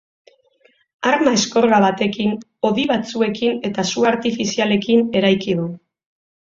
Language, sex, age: Basque, female, 30-39